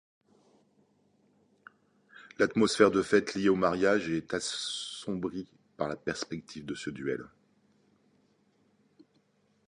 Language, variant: French, Français de métropole